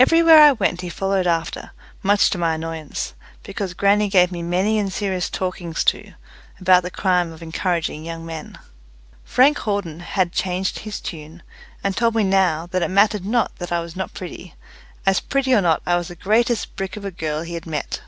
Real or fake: real